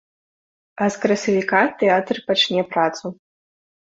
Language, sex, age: Belarusian, female, under 19